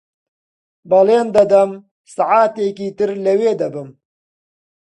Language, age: Central Kurdish, 30-39